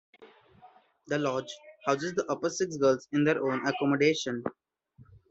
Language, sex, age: English, male, 19-29